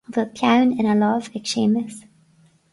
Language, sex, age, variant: Irish, female, 19-29, Gaeilge na Mumhan